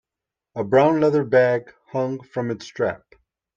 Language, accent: English, United States English